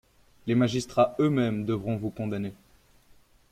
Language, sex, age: French, male, 19-29